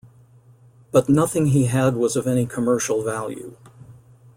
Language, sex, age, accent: English, male, 60-69, United States English